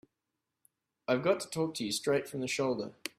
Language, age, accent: English, 40-49, Australian English